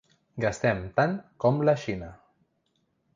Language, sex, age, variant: Catalan, male, 19-29, Central